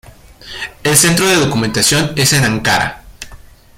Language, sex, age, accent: Spanish, male, 19-29, México